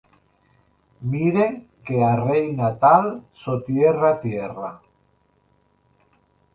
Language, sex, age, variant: Catalan, male, 50-59, Central